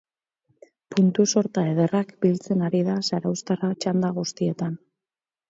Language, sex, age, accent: Basque, female, 19-29, Mendebalekoa (Araba, Bizkaia, Gipuzkoako mendebaleko herri batzuk)